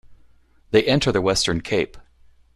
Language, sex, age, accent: English, male, 40-49, United States English